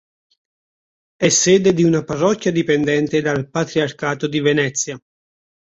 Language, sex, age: Italian, male, 19-29